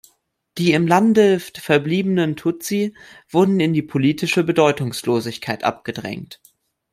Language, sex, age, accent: German, male, under 19, Deutschland Deutsch